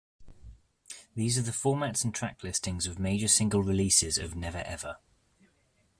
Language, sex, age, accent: English, male, under 19, England English